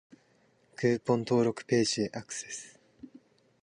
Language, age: Japanese, 19-29